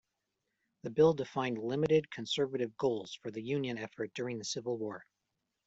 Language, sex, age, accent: English, male, 40-49, United States English